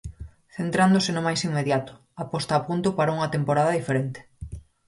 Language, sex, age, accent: Galician, female, 30-39, Normativo (estándar)